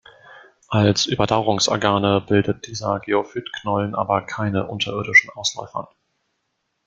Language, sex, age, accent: German, male, 19-29, Deutschland Deutsch